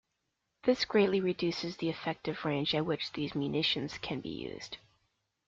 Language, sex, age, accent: English, female, under 19, United States English